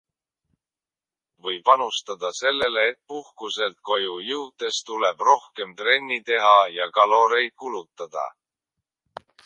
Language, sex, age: Estonian, male, 19-29